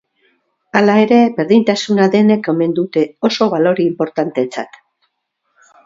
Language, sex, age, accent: Basque, female, 70-79, Mendebalekoa (Araba, Bizkaia, Gipuzkoako mendebaleko herri batzuk)